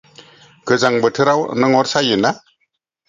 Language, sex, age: Bodo, female, 40-49